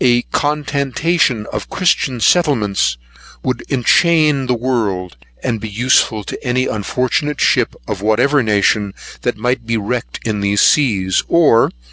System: none